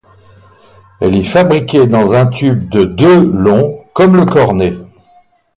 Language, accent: French, Français de l'ouest de la France